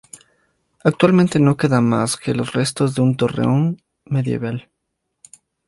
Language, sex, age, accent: Spanish, male, 19-29, Andino-Pacífico: Colombia, Perú, Ecuador, oeste de Bolivia y Venezuela andina